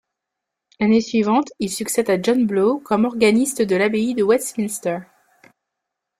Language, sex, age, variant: French, female, 30-39, Français de métropole